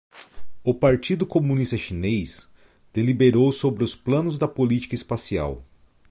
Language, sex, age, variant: Portuguese, male, 30-39, Portuguese (Brasil)